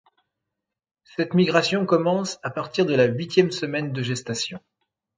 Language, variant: French, Français de métropole